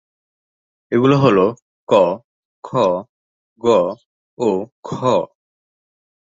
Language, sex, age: Bengali, male, 19-29